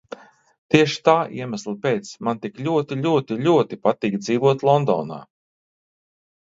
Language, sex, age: Latvian, male, 60-69